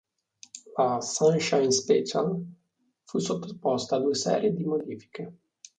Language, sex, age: Italian, male, 19-29